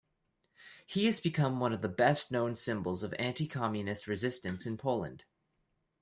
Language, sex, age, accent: English, male, 19-29, Canadian English